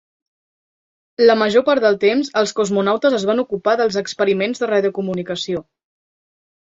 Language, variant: Catalan, Central